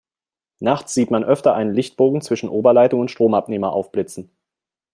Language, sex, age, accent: German, male, 30-39, Deutschland Deutsch